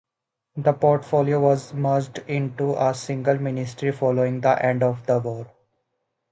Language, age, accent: English, 19-29, England English